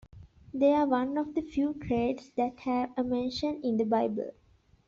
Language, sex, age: English, female, 19-29